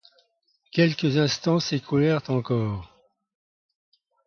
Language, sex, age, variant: French, male, 80-89, Français de métropole